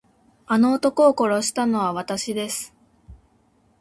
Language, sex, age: Japanese, female, 19-29